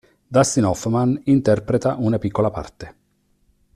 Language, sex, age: Italian, male, 50-59